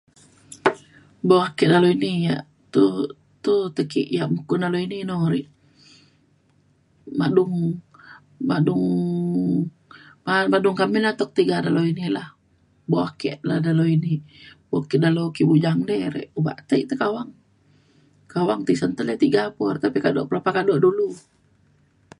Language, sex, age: Mainstream Kenyah, female, 30-39